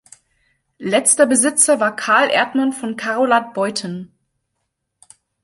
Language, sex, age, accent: German, female, 19-29, Deutschland Deutsch